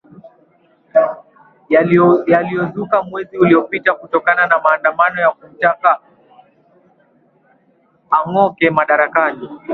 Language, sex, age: Swahili, male, 19-29